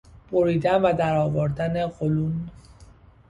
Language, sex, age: Persian, male, 30-39